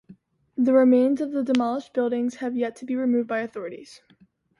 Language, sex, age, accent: English, female, 19-29, United States English